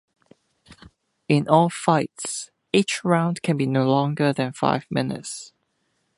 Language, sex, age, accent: English, male, 30-39, England English